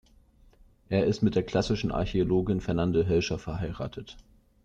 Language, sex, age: German, male, 19-29